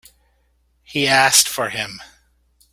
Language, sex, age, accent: English, male, 40-49, Canadian English